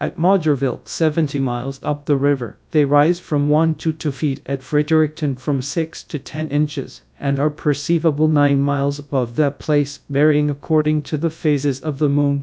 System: TTS, GradTTS